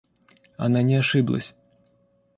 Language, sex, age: Russian, male, 30-39